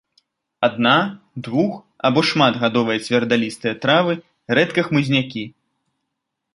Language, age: Belarusian, 19-29